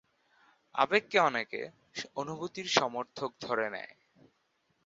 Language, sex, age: Bengali, male, 19-29